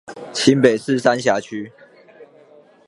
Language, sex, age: Chinese, male, under 19